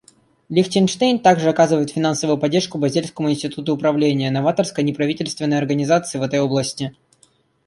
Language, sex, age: Russian, male, under 19